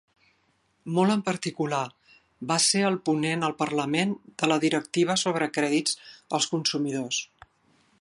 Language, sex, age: Catalan, female, 60-69